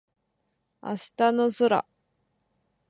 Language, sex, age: Japanese, female, 19-29